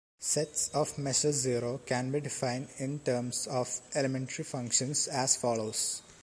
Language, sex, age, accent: English, male, under 19, India and South Asia (India, Pakistan, Sri Lanka)